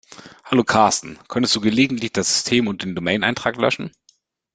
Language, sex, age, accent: German, male, 30-39, Deutschland Deutsch